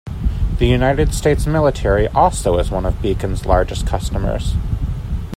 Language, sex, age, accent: English, male, 19-29, United States English